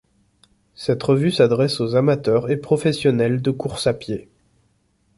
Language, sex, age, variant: French, male, 30-39, Français de métropole